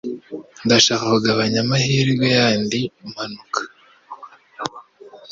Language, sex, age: Kinyarwanda, female, 30-39